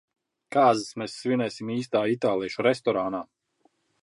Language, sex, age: Latvian, male, 30-39